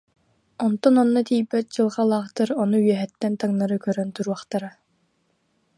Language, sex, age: Yakut, female, 19-29